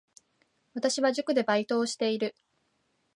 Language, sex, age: Japanese, female, 19-29